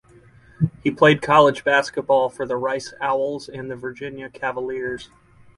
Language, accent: English, United States English